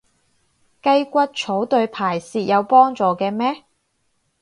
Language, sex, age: Cantonese, female, 19-29